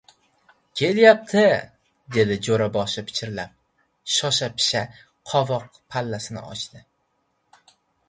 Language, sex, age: Uzbek, male, 19-29